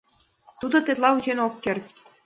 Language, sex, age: Mari, female, 19-29